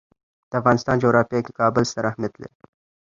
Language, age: Pashto, under 19